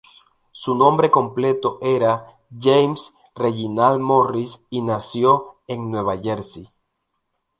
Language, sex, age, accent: Spanish, male, 19-29, Andino-Pacífico: Colombia, Perú, Ecuador, oeste de Bolivia y Venezuela andina